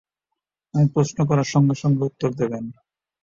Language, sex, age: Bengali, male, 30-39